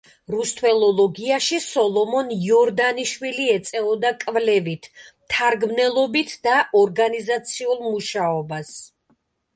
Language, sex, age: Georgian, female, 50-59